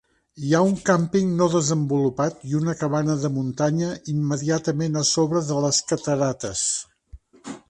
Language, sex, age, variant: Catalan, male, 70-79, Central